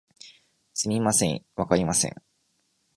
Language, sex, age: Japanese, male, 19-29